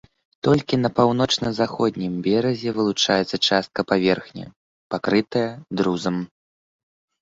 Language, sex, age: Belarusian, male, 19-29